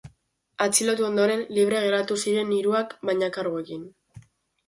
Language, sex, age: Basque, female, under 19